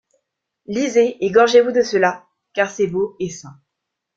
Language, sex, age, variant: French, female, under 19, Français de métropole